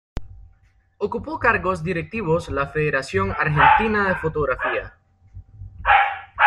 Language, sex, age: Spanish, male, 19-29